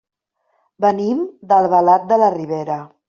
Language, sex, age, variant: Catalan, female, 50-59, Central